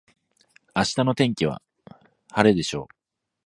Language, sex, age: Japanese, male, 19-29